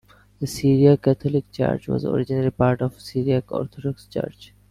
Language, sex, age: English, male, 19-29